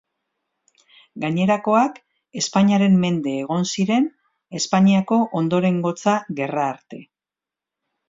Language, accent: Basque, Mendebalekoa (Araba, Bizkaia, Gipuzkoako mendebaleko herri batzuk)